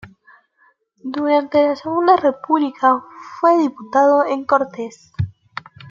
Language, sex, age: Spanish, female, 19-29